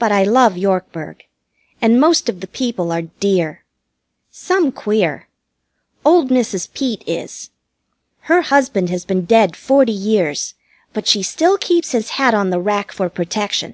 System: none